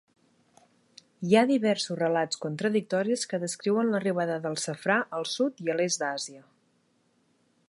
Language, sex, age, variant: Catalan, female, 30-39, Central